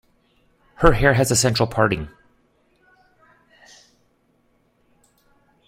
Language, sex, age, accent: English, male, 40-49, United States English